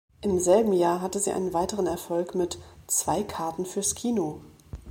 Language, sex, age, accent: German, female, 40-49, Deutschland Deutsch